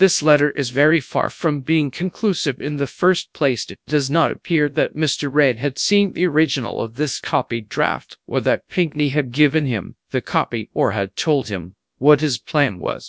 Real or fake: fake